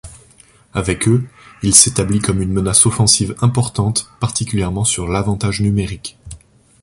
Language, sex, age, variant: French, male, 30-39, Français de métropole